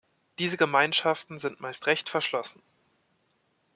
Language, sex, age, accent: German, male, 19-29, Deutschland Deutsch